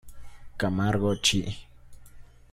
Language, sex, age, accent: Spanish, male, 19-29, México